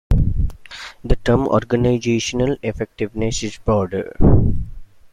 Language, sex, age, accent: English, male, 19-29, United States English